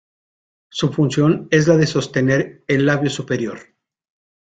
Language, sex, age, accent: Spanish, male, 50-59, México